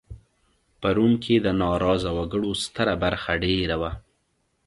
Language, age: Pashto, 19-29